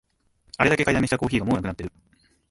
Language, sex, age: Japanese, male, under 19